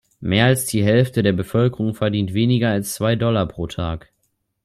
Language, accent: German, Deutschland Deutsch